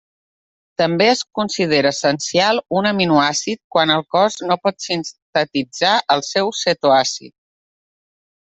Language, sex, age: Catalan, female, 40-49